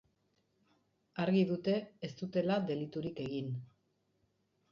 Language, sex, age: Basque, female, 50-59